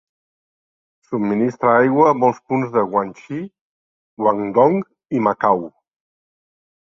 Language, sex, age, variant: Catalan, male, 60-69, Central